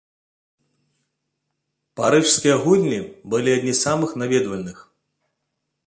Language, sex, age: Belarusian, male, 30-39